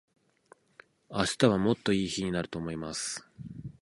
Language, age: Japanese, 19-29